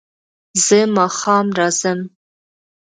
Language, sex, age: Pashto, female, 19-29